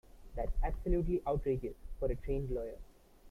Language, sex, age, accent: English, male, 19-29, India and South Asia (India, Pakistan, Sri Lanka)